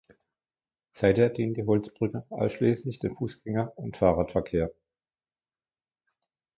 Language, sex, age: German, male, 50-59